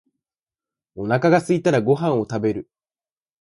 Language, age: Japanese, 19-29